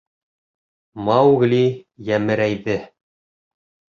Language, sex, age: Bashkir, male, 30-39